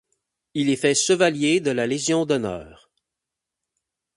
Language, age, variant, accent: French, 30-39, Français d'Amérique du Nord, Français du Canada